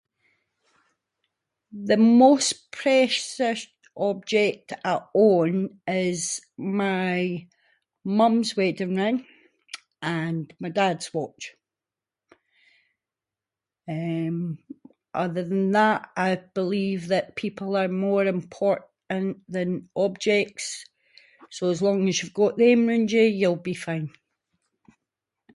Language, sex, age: Scots, female, 50-59